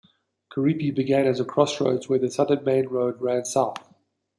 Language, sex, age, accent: English, female, 40-49, Southern African (South Africa, Zimbabwe, Namibia)